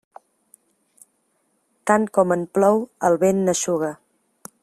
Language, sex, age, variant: Catalan, female, 40-49, Central